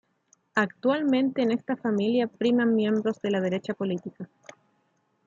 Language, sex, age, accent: Spanish, female, 30-39, Chileno: Chile, Cuyo